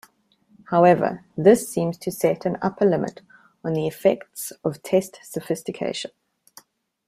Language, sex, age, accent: English, female, 30-39, Southern African (South Africa, Zimbabwe, Namibia)